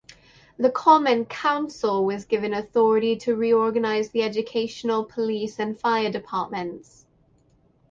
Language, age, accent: English, 30-39, United States English; England English